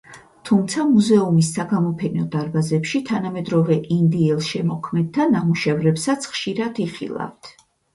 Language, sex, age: Georgian, female, 50-59